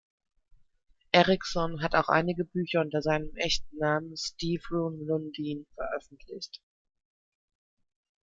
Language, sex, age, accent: German, female, 30-39, Deutschland Deutsch